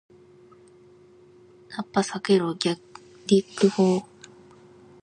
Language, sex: Japanese, female